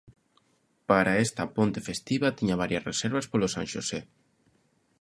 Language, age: Galician, 19-29